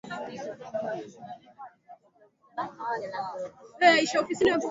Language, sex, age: Swahili, male, 19-29